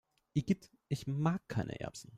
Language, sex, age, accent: German, male, 19-29, Deutschland Deutsch